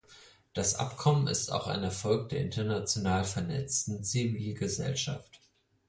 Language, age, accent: German, 30-39, Deutschland Deutsch